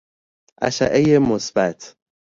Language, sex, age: Persian, male, 19-29